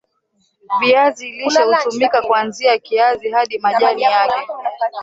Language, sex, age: Swahili, female, 19-29